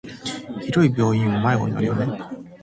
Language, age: Japanese, 19-29